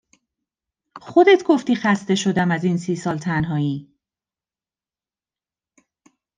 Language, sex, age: Persian, female, 40-49